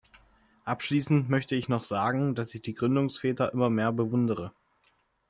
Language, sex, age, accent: German, male, 19-29, Deutschland Deutsch